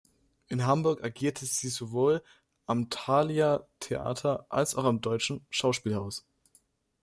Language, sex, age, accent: German, male, under 19, Deutschland Deutsch